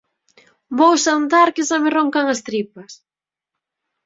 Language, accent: Galician, Atlántico (seseo e gheada)